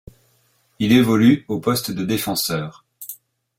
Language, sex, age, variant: French, male, 40-49, Français de métropole